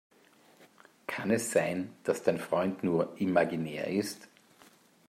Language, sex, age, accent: German, male, 40-49, Österreichisches Deutsch